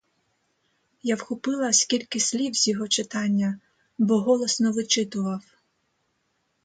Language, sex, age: Ukrainian, female, 30-39